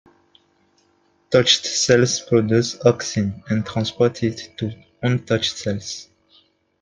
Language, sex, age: English, male, 19-29